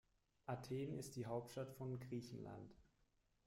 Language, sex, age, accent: German, male, 30-39, Deutschland Deutsch